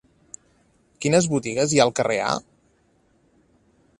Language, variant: Catalan, Nord-Occidental